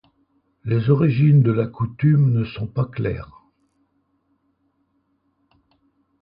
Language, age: French, 70-79